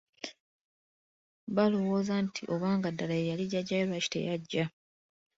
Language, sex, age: Ganda, female, 30-39